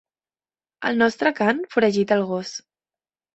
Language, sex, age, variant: Catalan, female, 19-29, Central